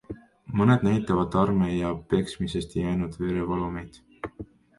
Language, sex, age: Estonian, male, 19-29